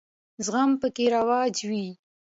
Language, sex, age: Pashto, female, 19-29